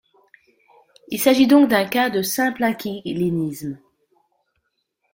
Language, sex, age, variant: French, female, 50-59, Français de métropole